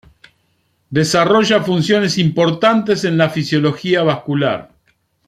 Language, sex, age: Spanish, male, 50-59